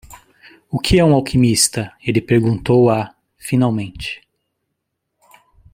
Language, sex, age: Portuguese, male, 40-49